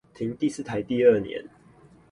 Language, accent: Chinese, 出生地：新北市